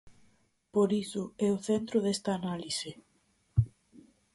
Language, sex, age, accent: Galician, female, under 19, Normativo (estándar)